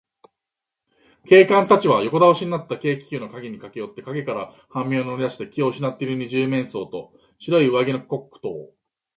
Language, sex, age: Japanese, male, 40-49